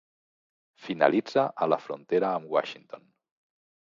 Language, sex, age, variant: Catalan, male, 40-49, Central